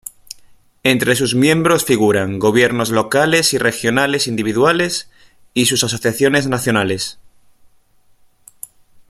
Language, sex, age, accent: Spanish, male, 30-39, España: Norte peninsular (Asturias, Castilla y León, Cantabria, País Vasco, Navarra, Aragón, La Rioja, Guadalajara, Cuenca)